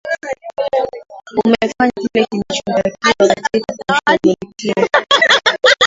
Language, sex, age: Swahili, female, 19-29